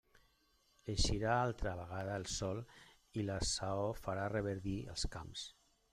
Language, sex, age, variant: Catalan, male, 50-59, Central